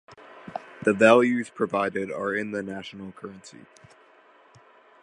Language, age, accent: English, 19-29, United States English